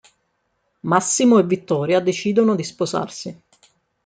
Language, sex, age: Italian, female, 30-39